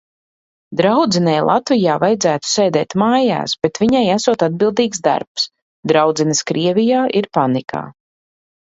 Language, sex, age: Latvian, female, 40-49